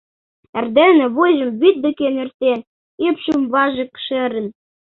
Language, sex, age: Mari, male, under 19